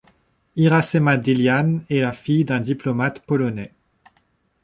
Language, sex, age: French, male, 30-39